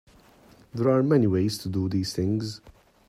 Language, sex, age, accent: English, male, 30-39, England English